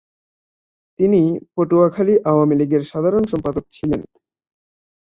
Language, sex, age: Bengali, male, 19-29